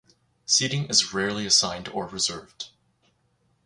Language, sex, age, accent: English, male, 19-29, Canadian English